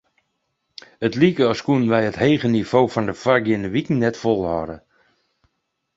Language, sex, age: Western Frisian, male, 50-59